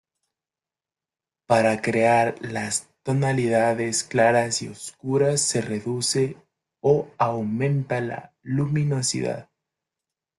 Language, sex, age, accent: Spanish, male, 19-29, Andino-Pacífico: Colombia, Perú, Ecuador, oeste de Bolivia y Venezuela andina